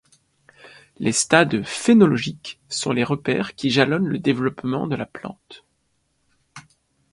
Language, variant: French, Français de métropole